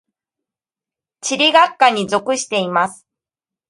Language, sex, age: Japanese, female, 40-49